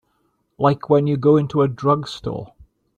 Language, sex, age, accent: English, male, 60-69, Welsh English